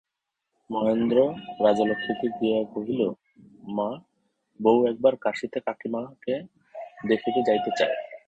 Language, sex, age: Bengali, male, 30-39